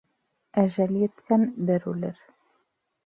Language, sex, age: Bashkir, female, 40-49